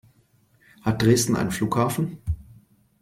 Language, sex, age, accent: German, male, 50-59, Deutschland Deutsch